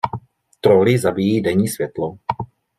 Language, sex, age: Czech, male, 30-39